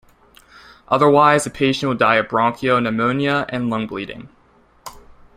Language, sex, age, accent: English, male, 19-29, United States English